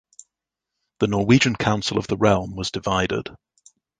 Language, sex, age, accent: English, male, 30-39, England English